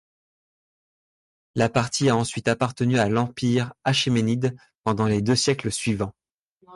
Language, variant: French, Français de métropole